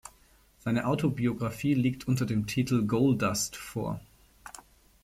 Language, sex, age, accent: German, male, 40-49, Deutschland Deutsch